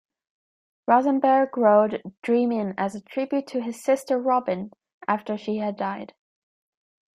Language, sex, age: English, female, 19-29